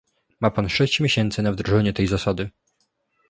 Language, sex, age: Polish, male, under 19